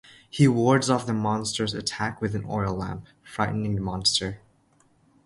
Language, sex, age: English, male, under 19